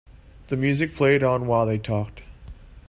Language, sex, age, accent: English, male, 19-29, United States English